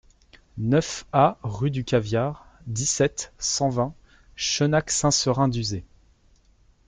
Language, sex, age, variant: French, male, 19-29, Français de métropole